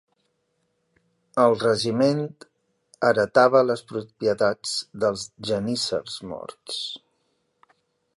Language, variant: Catalan, Central